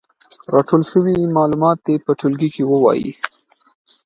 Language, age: Pashto, 19-29